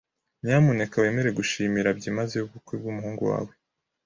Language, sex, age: Kinyarwanda, male, 40-49